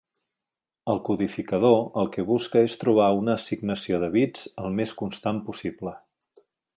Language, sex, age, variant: Catalan, male, 40-49, Central